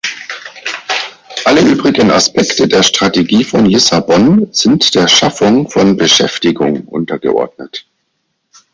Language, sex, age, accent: German, male, 50-59, Deutschland Deutsch